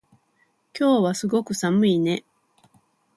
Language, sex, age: Japanese, female, 40-49